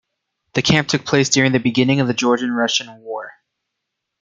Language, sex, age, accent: English, male, 19-29, United States English